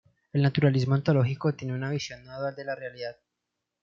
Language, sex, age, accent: Spanish, male, 19-29, Andino-Pacífico: Colombia, Perú, Ecuador, oeste de Bolivia y Venezuela andina